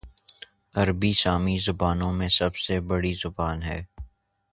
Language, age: Urdu, 19-29